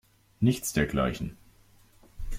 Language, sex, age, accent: German, male, 19-29, Deutschland Deutsch